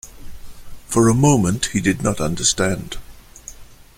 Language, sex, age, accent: English, male, 60-69, India and South Asia (India, Pakistan, Sri Lanka)